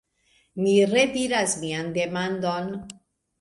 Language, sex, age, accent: Esperanto, female, 50-59, Internacia